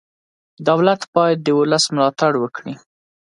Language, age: Pashto, 30-39